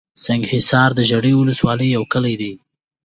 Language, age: Pashto, 19-29